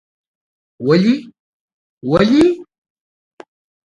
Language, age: Pashto, 19-29